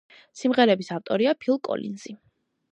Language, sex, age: Georgian, female, under 19